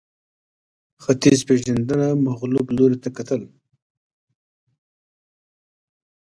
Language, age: Pashto, 40-49